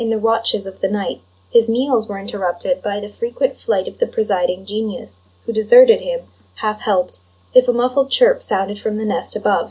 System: none